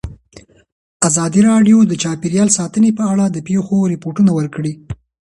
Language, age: Pashto, 19-29